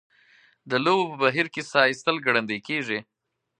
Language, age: Pashto, 40-49